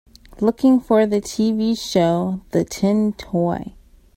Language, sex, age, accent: English, female, 19-29, United States English